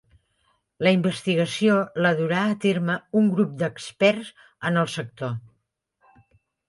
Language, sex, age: Catalan, female, 60-69